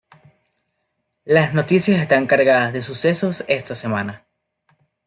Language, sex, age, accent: Spanish, male, 19-29, Caribe: Cuba, Venezuela, Puerto Rico, República Dominicana, Panamá, Colombia caribeña, México caribeño, Costa del golfo de México